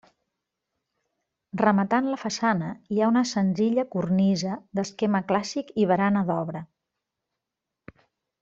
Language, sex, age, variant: Catalan, female, 50-59, Central